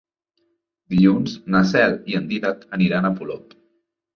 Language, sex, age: Catalan, male, 19-29